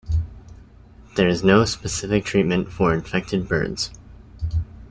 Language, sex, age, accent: English, male, 19-29, United States English